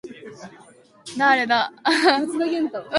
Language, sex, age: English, female, 19-29